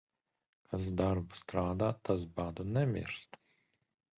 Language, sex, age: Latvian, male, 40-49